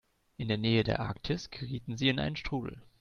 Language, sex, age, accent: German, male, 19-29, Deutschland Deutsch